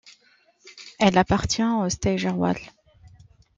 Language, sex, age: French, male, 40-49